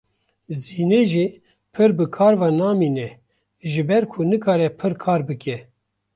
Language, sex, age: Kurdish, male, 50-59